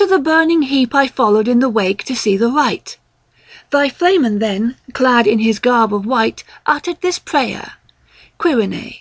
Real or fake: real